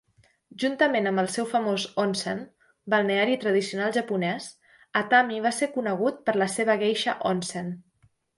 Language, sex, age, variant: Catalan, female, 19-29, Central